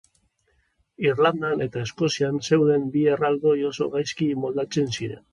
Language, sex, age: Basque, male, 30-39